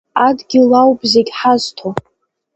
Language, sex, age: Abkhazian, female, under 19